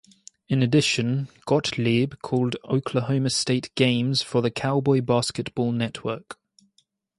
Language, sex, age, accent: English, male, 19-29, England English